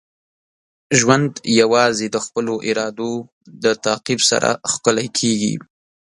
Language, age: Pashto, 19-29